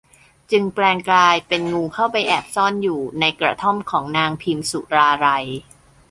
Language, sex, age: Thai, male, under 19